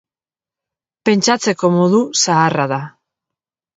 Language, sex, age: Basque, female, 30-39